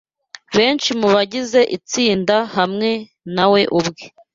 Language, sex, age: Kinyarwanda, female, 19-29